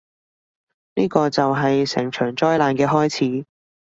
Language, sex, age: Cantonese, female, 19-29